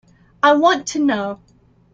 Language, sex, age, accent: English, female, 19-29, United States English